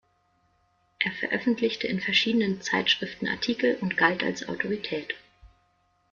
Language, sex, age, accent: German, female, 19-29, Deutschland Deutsch